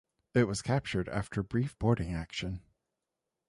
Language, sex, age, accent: English, male, 30-39, United States English